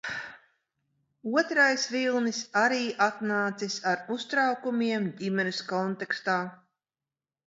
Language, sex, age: Latvian, female, 50-59